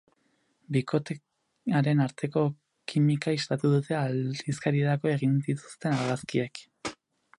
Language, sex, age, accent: Basque, male, 19-29, Erdialdekoa edo Nafarra (Gipuzkoa, Nafarroa)